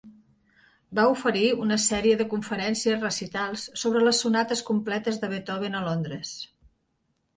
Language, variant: Catalan, Nord-Occidental